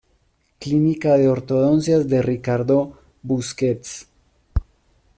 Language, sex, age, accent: Spanish, male, 30-39, Caribe: Cuba, Venezuela, Puerto Rico, República Dominicana, Panamá, Colombia caribeña, México caribeño, Costa del golfo de México